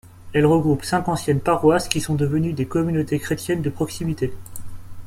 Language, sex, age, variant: French, male, 19-29, Français de métropole